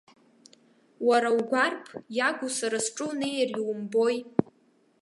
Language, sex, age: Abkhazian, female, under 19